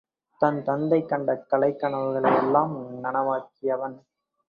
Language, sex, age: Tamil, male, 19-29